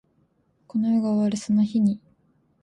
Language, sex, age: Japanese, female, 19-29